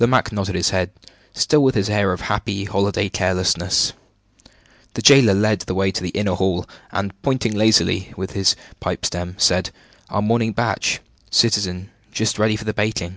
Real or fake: real